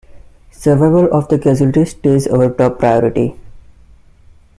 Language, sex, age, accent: English, male, 19-29, India and South Asia (India, Pakistan, Sri Lanka)